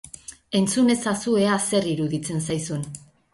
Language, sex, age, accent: Basque, female, 50-59, Erdialdekoa edo Nafarra (Gipuzkoa, Nafarroa)